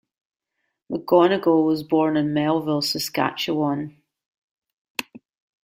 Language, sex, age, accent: English, female, 40-49, Scottish English